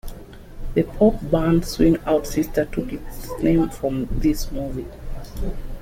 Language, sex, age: English, female, 40-49